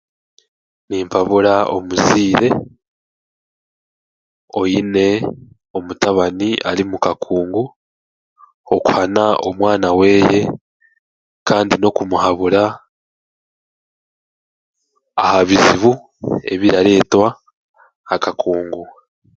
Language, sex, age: Chiga, male, 19-29